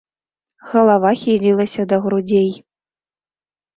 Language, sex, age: Belarusian, female, 30-39